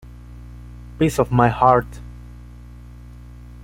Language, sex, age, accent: Spanish, male, 19-29, Andino-Pacífico: Colombia, Perú, Ecuador, oeste de Bolivia y Venezuela andina